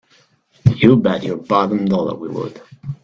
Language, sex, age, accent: English, male, 30-39, United States English